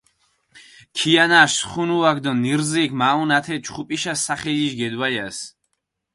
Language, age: Mingrelian, 19-29